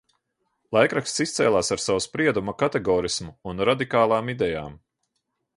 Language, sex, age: Latvian, male, 40-49